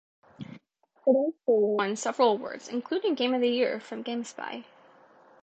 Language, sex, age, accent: English, female, 19-29, United States English